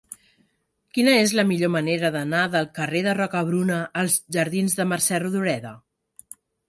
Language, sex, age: Catalan, female, 40-49